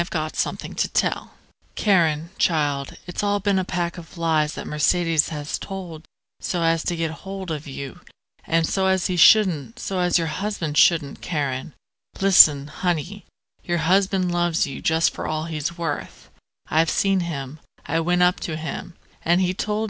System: none